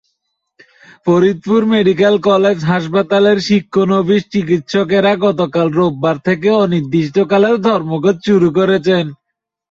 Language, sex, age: Bengali, male, 19-29